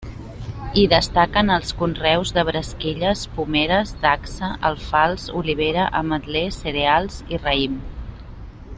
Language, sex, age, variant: Catalan, female, 40-49, Nord-Occidental